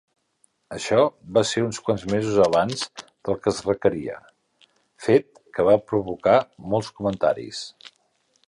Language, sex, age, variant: Catalan, male, 50-59, Central